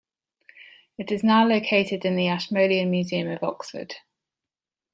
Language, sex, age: English, female, 30-39